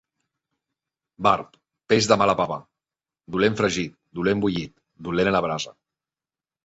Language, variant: Catalan, Central